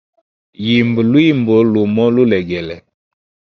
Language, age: Hemba, 19-29